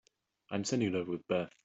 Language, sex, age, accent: English, male, 30-39, Australian English